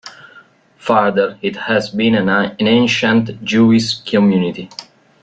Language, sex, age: English, male, 19-29